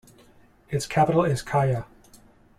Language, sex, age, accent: English, male, 30-39, Canadian English